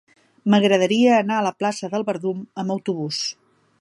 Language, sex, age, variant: Catalan, female, 50-59, Central